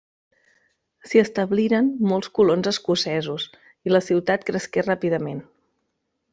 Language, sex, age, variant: Catalan, female, 40-49, Central